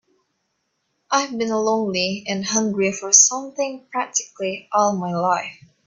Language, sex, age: English, female, under 19